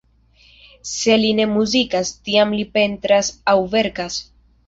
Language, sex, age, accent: Esperanto, female, 19-29, Internacia